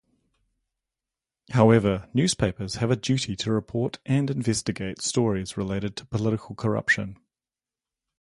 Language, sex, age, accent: English, male, 40-49, New Zealand English